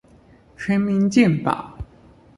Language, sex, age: Chinese, male, under 19